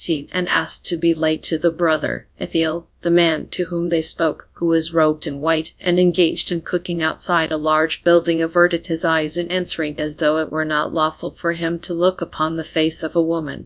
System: TTS, GradTTS